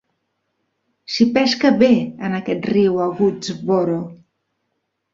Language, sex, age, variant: Catalan, female, 50-59, Central